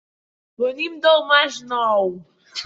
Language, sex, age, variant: Catalan, female, 19-29, Central